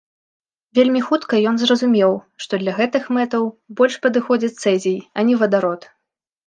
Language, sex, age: Belarusian, female, 19-29